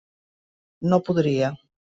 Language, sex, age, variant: Catalan, female, 60-69, Central